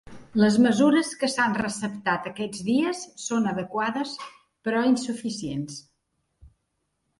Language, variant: Catalan, Central